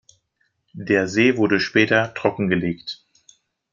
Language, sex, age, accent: German, male, 50-59, Deutschland Deutsch